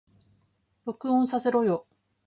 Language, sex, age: Japanese, female, 50-59